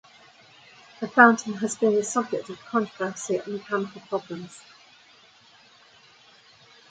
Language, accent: English, England English